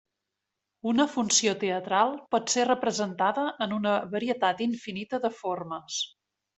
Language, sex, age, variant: Catalan, female, 40-49, Central